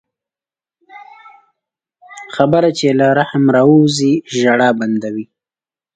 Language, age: Pashto, 19-29